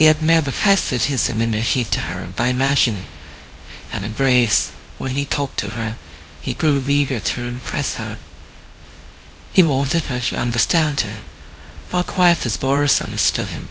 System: TTS, VITS